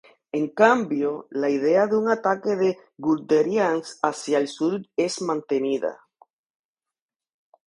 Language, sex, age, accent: Spanish, female, 50-59, Caribe: Cuba, Venezuela, Puerto Rico, República Dominicana, Panamá, Colombia caribeña, México caribeño, Costa del golfo de México